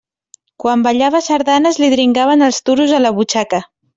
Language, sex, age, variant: Catalan, female, 19-29, Central